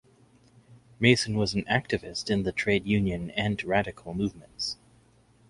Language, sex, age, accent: English, male, 30-39, United States English